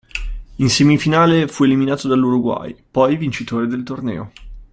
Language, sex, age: Italian, male, 19-29